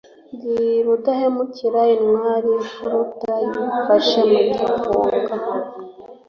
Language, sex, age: Kinyarwanda, female, 40-49